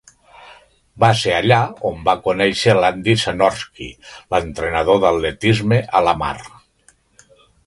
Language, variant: Catalan, Nord-Occidental